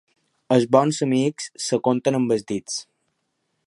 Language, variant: Catalan, Balear